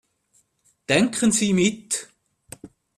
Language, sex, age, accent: German, male, 40-49, Schweizerdeutsch